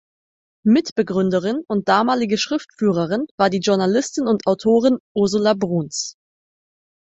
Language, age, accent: German, 19-29, Deutschland Deutsch